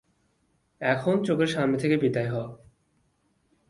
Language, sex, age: Bengali, male, 19-29